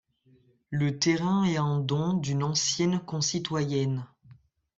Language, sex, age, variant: French, male, under 19, Français de métropole